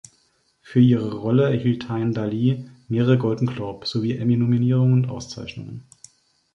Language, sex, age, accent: German, male, 30-39, Deutschland Deutsch